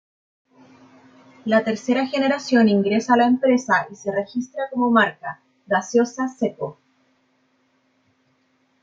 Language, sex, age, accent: Spanish, female, 30-39, Chileno: Chile, Cuyo